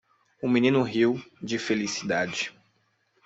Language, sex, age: Portuguese, male, 19-29